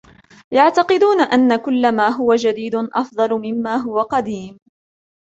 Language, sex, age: Arabic, female, 19-29